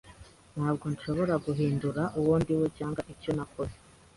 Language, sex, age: Kinyarwanda, female, 19-29